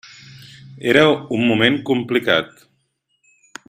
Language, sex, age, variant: Catalan, male, 30-39, Central